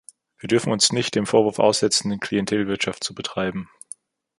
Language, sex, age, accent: German, male, 19-29, Deutschland Deutsch